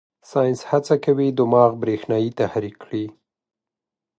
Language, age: Pashto, 30-39